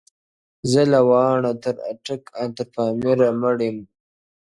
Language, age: Pashto, 19-29